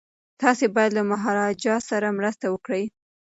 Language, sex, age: Pashto, female, 19-29